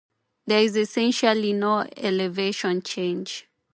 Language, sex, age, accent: English, female, 30-39, Kenyan